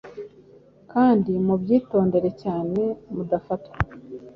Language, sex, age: Kinyarwanda, female, 40-49